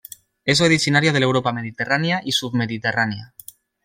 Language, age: Catalan, 19-29